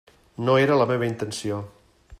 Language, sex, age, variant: Catalan, male, 50-59, Central